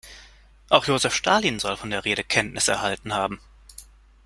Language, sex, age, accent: German, male, 30-39, Deutschland Deutsch